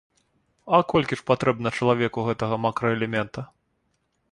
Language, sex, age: Belarusian, male, 30-39